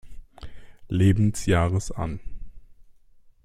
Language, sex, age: German, male, 50-59